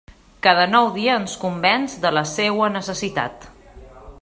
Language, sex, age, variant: Catalan, female, 40-49, Central